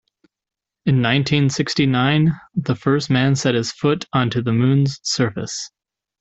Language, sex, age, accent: English, male, 30-39, United States English